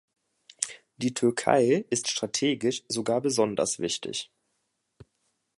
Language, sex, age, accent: German, male, 19-29, Deutschland Deutsch